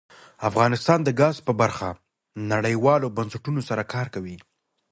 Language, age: Pashto, 19-29